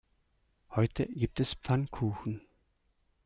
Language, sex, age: German, male, 50-59